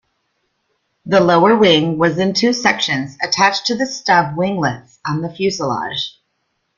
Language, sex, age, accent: English, female, 40-49, United States English